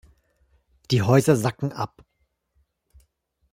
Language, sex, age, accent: German, male, 40-49, Deutschland Deutsch